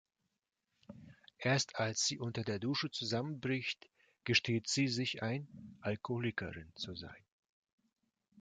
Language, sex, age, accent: German, male, 30-39, Russisch Deutsch